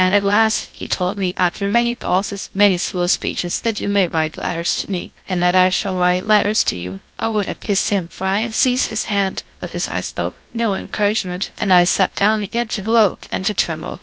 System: TTS, GlowTTS